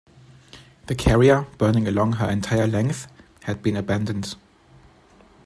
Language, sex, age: English, male, 30-39